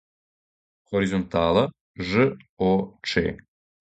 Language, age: Serbian, 19-29